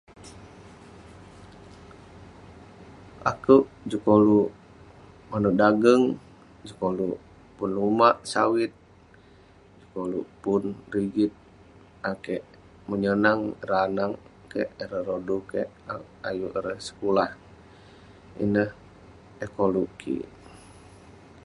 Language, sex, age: Western Penan, male, 19-29